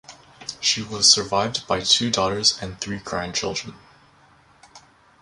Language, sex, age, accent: English, male, 19-29, Canadian English